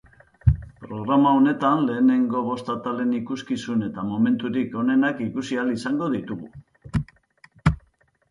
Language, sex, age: Basque, male, 50-59